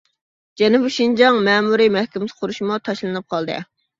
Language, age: Uyghur, 30-39